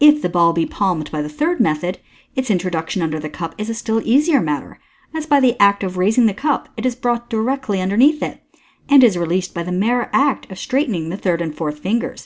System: none